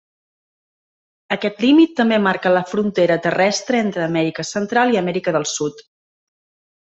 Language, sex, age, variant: Catalan, female, 30-39, Central